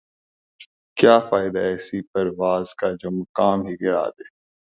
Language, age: Urdu, 19-29